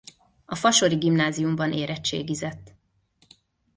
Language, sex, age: Hungarian, female, 40-49